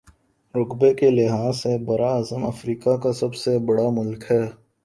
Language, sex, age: Urdu, male, 19-29